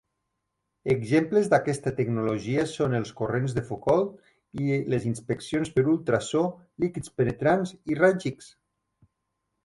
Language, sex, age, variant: Catalan, male, 30-39, Nord-Occidental